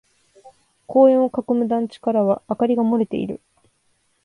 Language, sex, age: Japanese, female, 19-29